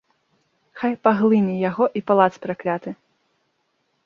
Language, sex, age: Belarusian, female, 19-29